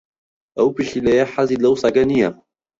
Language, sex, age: Central Kurdish, male, 19-29